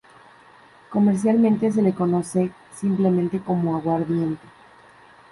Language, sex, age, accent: Spanish, female, under 19, México